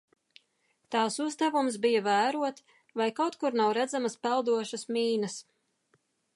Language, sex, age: Latvian, female, 40-49